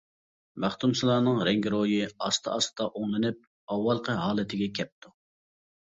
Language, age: Uyghur, 19-29